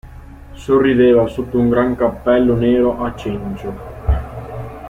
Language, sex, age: Italian, male, 19-29